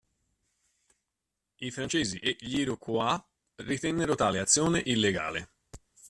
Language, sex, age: Italian, male, 50-59